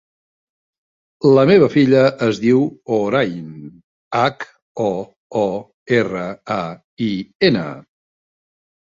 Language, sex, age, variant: Catalan, male, 60-69, Central